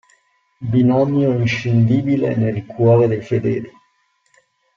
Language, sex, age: Italian, male, 40-49